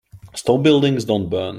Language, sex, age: English, male, 30-39